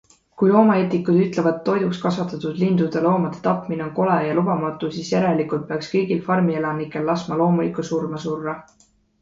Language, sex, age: Estonian, female, 19-29